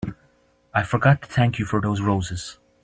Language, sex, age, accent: English, male, 30-39, Irish English